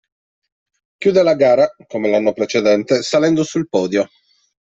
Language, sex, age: Italian, male, 30-39